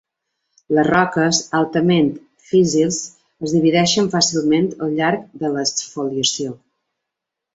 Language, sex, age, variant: Catalan, female, 50-59, Balear